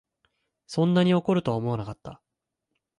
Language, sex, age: Japanese, male, 19-29